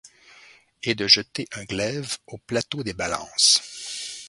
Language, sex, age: French, male, 50-59